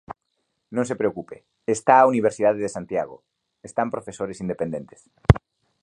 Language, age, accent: Galician, 30-39, Normativo (estándar)